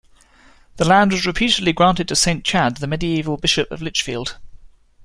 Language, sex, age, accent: English, male, 30-39, England English